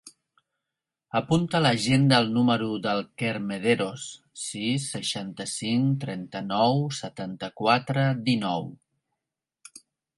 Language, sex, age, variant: Catalan, male, 40-49, Central